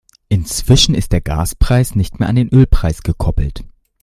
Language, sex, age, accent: German, male, under 19, Deutschland Deutsch